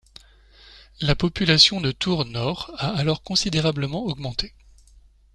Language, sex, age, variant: French, male, 40-49, Français de métropole